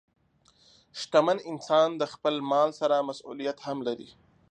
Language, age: Pashto, 19-29